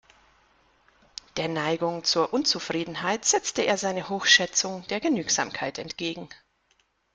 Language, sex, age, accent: German, female, 40-49, Deutschland Deutsch